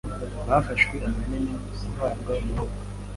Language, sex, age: Kinyarwanda, female, 19-29